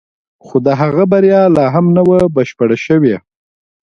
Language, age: Pashto, 30-39